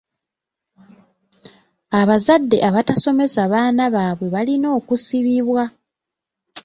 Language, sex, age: Ganda, female, 19-29